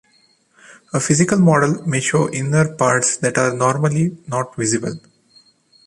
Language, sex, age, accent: English, male, 30-39, India and South Asia (India, Pakistan, Sri Lanka)